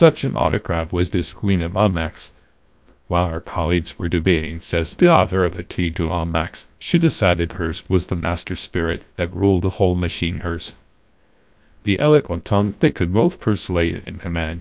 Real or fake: fake